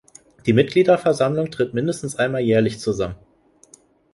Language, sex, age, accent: German, male, 19-29, Deutschland Deutsch